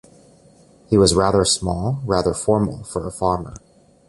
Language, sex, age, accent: English, male, 19-29, United States English